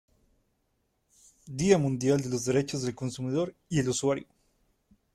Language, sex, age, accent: Spanish, male, 19-29, México